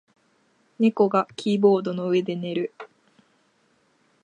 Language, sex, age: Japanese, female, 19-29